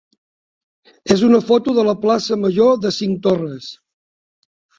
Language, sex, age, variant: Catalan, male, 60-69, Septentrional